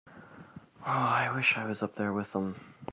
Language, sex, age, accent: English, male, 19-29, United States English